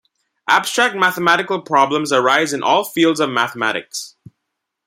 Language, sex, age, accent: English, male, under 19, India and South Asia (India, Pakistan, Sri Lanka)